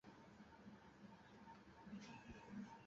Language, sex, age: Bengali, female, 19-29